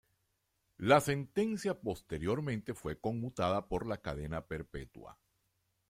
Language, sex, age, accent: Spanish, male, 60-69, Caribe: Cuba, Venezuela, Puerto Rico, República Dominicana, Panamá, Colombia caribeña, México caribeño, Costa del golfo de México